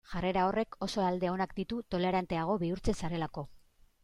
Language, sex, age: Basque, female, 40-49